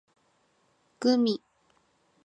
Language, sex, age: Japanese, female, 19-29